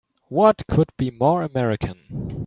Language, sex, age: English, male, 19-29